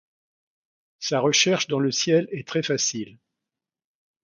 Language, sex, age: French, male, 60-69